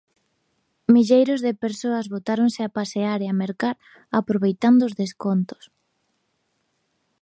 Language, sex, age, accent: Galician, female, 30-39, Normativo (estándar)